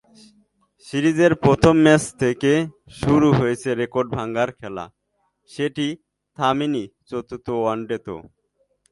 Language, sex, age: Bengali, male, 19-29